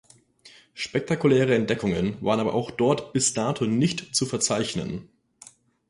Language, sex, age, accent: German, male, 19-29, Deutschland Deutsch